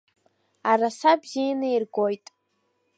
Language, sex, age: Abkhazian, female, under 19